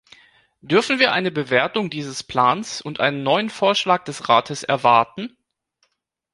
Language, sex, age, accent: German, male, 30-39, Deutschland Deutsch